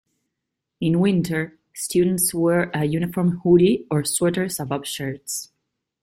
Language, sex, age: English, female, 30-39